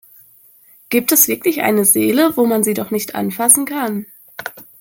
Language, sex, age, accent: German, female, 19-29, Deutschland Deutsch